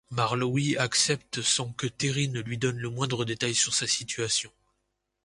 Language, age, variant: French, 40-49, Français de métropole